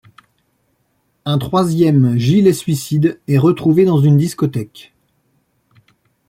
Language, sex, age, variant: French, male, 40-49, Français de métropole